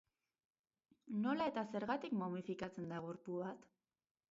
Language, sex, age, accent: Basque, female, 19-29, Mendebalekoa (Araba, Bizkaia, Gipuzkoako mendebaleko herri batzuk)